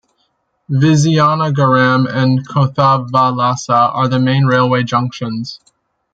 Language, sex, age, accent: English, male, 19-29, Canadian English